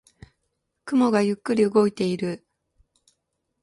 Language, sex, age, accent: Japanese, female, 50-59, 標準語